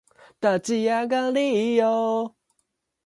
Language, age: English, 19-29